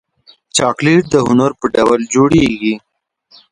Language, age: Pashto, 30-39